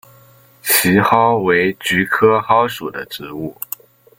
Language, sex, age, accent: Chinese, male, under 19, 出生地：浙江省